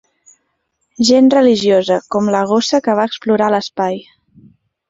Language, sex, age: Catalan, female, 30-39